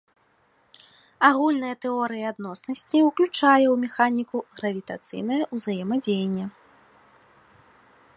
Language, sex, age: Belarusian, female, 19-29